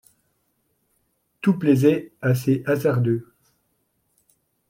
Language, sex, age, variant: French, male, 40-49, Français de métropole